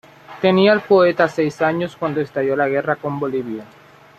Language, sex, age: Spanish, male, 19-29